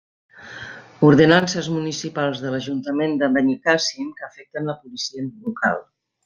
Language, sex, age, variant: Catalan, female, 50-59, Central